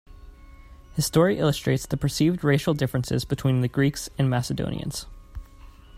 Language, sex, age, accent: English, male, 19-29, United States English